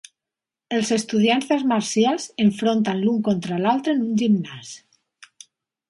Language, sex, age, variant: Catalan, female, 50-59, Septentrional